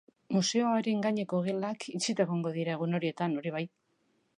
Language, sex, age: Basque, female, 60-69